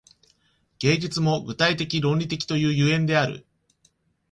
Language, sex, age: Japanese, male, 19-29